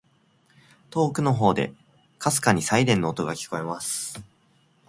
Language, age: Japanese, 19-29